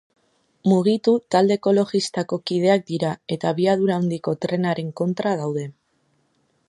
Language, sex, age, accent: Basque, female, 19-29, Erdialdekoa edo Nafarra (Gipuzkoa, Nafarroa)